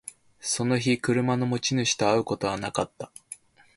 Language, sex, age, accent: Japanese, male, 19-29, 標準語